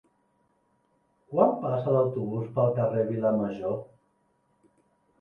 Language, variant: Catalan, Central